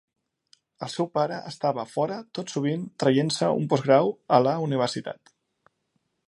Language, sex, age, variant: Catalan, male, 30-39, Central